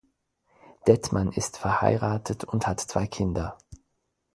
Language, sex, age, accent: German, male, 40-49, Schweizerdeutsch